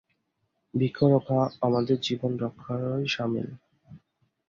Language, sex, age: Bengali, male, 19-29